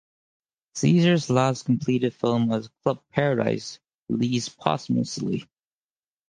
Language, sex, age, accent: English, male, 30-39, United States English